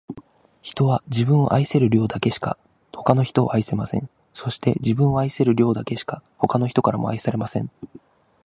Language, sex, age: Japanese, male, under 19